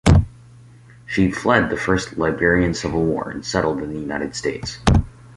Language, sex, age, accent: English, male, 19-29, United States English